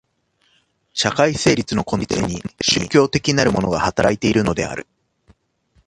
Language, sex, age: Japanese, male, 30-39